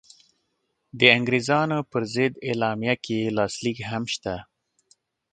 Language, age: Pashto, 30-39